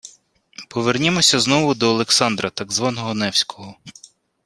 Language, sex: Ukrainian, male